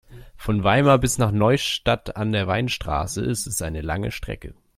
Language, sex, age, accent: German, male, 19-29, Deutschland Deutsch